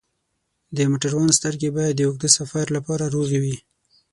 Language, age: Pashto, 19-29